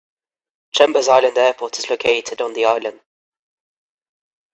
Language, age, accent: English, 19-29, England English; Irish English